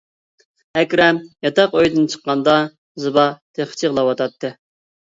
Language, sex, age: Uyghur, male, 30-39